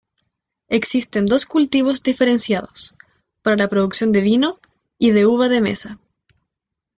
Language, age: Spanish, 19-29